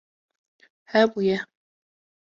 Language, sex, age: Kurdish, female, 19-29